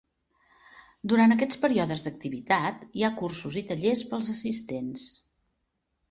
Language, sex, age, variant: Catalan, female, 60-69, Central